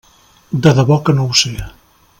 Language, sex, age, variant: Catalan, male, 50-59, Central